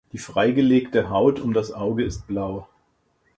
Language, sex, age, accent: German, male, 50-59, Deutschland Deutsch